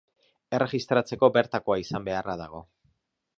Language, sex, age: Basque, male, 30-39